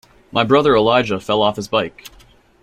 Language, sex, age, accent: English, male, 19-29, United States English